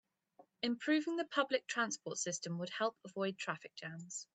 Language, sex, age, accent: English, female, 19-29, England English